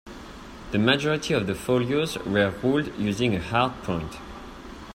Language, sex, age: English, male, 40-49